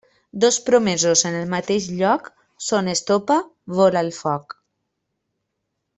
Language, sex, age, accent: Catalan, female, 30-39, valencià